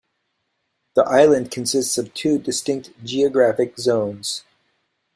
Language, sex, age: English, male, 50-59